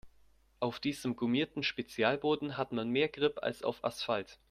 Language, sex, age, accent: German, male, under 19, Deutschland Deutsch